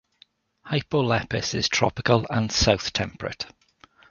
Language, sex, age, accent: English, male, 40-49, Welsh English